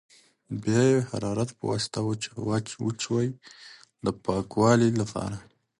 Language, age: Pashto, 30-39